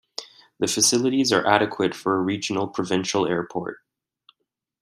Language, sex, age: English, male, 19-29